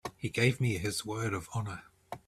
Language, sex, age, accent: English, male, 30-39, New Zealand English